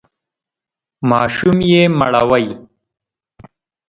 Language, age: Pashto, 30-39